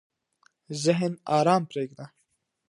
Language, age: Pashto, 19-29